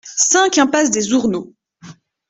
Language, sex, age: French, female, 19-29